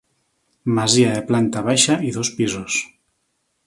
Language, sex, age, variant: Catalan, male, 40-49, Nord-Occidental